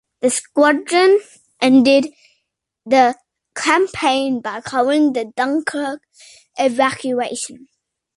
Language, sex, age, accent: English, male, under 19, Australian English